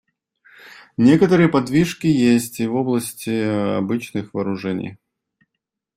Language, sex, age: Russian, male, 19-29